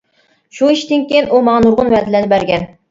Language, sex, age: Uyghur, female, 19-29